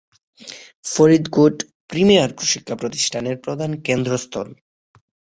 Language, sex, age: Bengali, male, 19-29